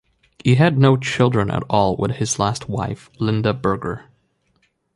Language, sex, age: English, male, 19-29